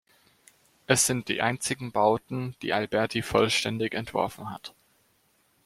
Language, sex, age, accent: German, male, under 19, Deutschland Deutsch